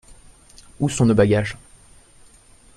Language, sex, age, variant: French, male, 19-29, Français de métropole